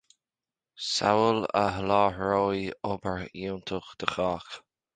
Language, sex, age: Irish, male, 19-29